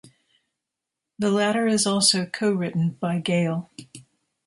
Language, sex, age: English, female, 60-69